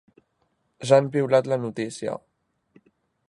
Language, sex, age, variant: Catalan, male, 19-29, Central